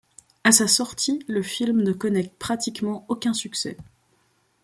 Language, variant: French, Français de métropole